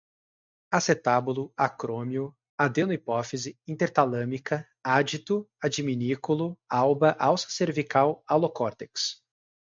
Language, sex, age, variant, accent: Portuguese, male, 19-29, Portuguese (Brasil), Paulista